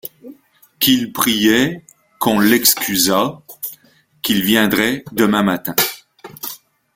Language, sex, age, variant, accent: French, male, 60-69, Français d'Amérique du Nord, Français du Canada